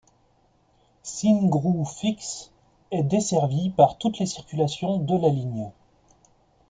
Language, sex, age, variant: French, male, 40-49, Français de métropole